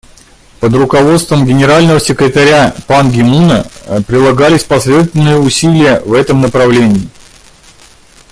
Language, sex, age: Russian, male, 30-39